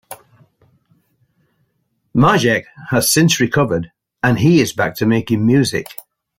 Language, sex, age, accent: English, male, 60-69, England English